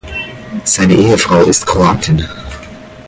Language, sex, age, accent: German, male, 40-49, Deutschland Deutsch